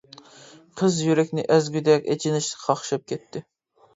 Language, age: Uyghur, 19-29